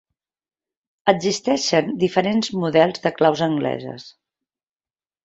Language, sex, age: Catalan, female, 40-49